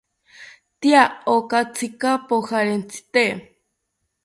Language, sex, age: South Ucayali Ashéninka, female, under 19